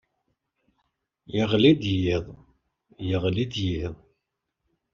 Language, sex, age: Kabyle, male, 40-49